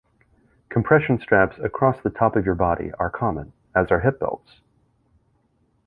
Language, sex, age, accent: English, male, 30-39, United States English